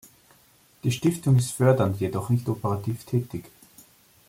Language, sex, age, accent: German, male, 30-39, Österreichisches Deutsch